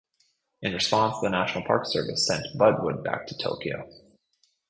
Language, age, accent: English, 30-39, Canadian English